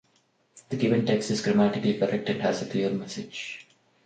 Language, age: English, 19-29